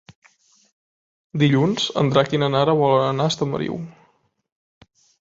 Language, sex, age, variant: Catalan, male, 19-29, Central